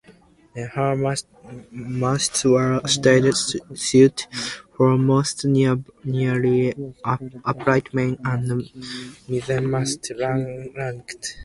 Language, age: English, 19-29